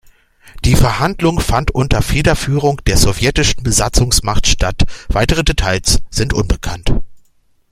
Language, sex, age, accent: German, male, 40-49, Deutschland Deutsch